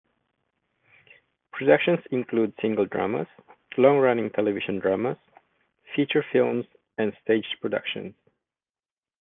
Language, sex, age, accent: English, male, 40-49, Filipino